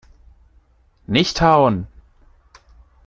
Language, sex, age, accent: German, male, 19-29, Deutschland Deutsch